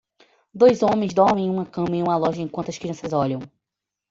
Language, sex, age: Portuguese, female, under 19